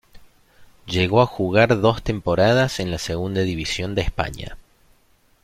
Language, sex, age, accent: Spanish, male, 30-39, Rioplatense: Argentina, Uruguay, este de Bolivia, Paraguay